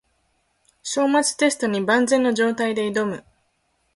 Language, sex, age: Japanese, female, 19-29